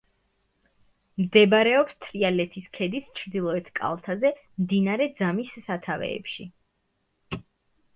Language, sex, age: Georgian, female, 19-29